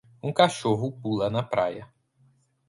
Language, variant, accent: Portuguese, Portuguese (Brasil), Paulista